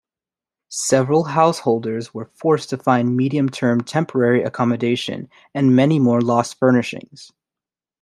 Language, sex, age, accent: English, male, 19-29, United States English